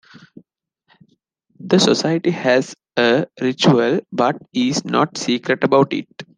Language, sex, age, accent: English, male, 19-29, India and South Asia (India, Pakistan, Sri Lanka)